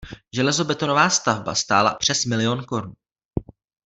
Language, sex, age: Czech, male, 19-29